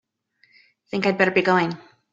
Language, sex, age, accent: English, female, 30-39, United States English